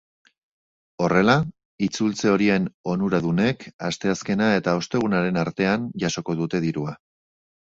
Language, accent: Basque, Erdialdekoa edo Nafarra (Gipuzkoa, Nafarroa)